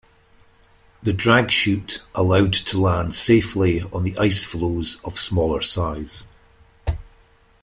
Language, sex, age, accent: English, male, 50-59, Scottish English